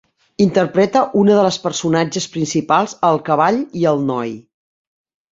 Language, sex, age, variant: Catalan, female, 50-59, Central